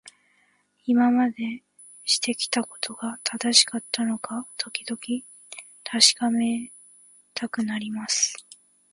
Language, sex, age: Japanese, female, 19-29